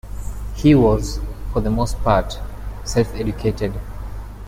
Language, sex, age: English, male, 19-29